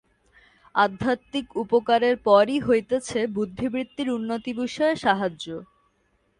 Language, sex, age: Bengali, female, 19-29